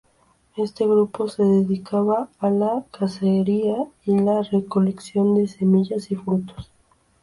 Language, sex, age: Spanish, female, under 19